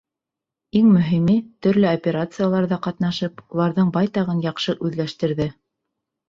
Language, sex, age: Bashkir, female, 30-39